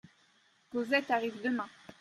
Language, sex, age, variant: French, female, 30-39, Français de métropole